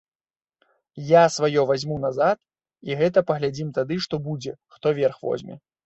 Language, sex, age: Belarusian, male, 30-39